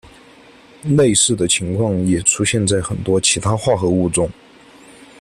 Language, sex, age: Chinese, male, 19-29